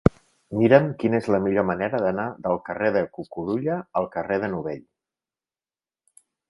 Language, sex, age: Catalan, male, 40-49